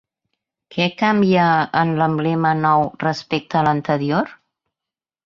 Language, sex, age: Catalan, female, 50-59